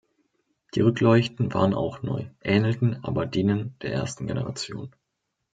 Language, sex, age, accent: German, male, 19-29, Deutschland Deutsch